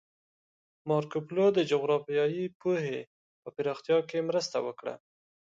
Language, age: Pashto, 30-39